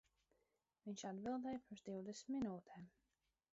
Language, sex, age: Latvian, female, 30-39